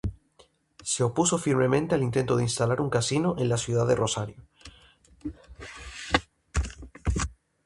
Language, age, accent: Spanish, 19-29, España: Islas Canarias